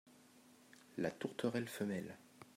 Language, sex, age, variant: French, male, 40-49, Français de métropole